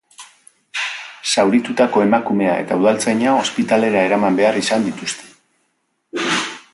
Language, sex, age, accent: Basque, male, 50-59, Mendebalekoa (Araba, Bizkaia, Gipuzkoako mendebaleko herri batzuk)